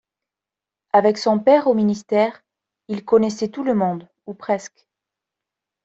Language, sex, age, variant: French, female, 19-29, Français de métropole